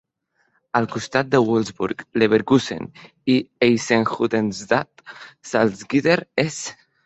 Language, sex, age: Catalan, male, under 19